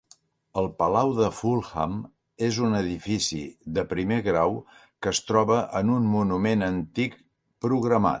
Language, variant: Catalan, Central